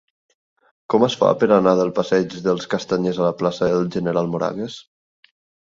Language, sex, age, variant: Catalan, male, 19-29, Nord-Occidental